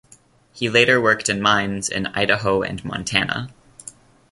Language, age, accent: English, 19-29, Canadian English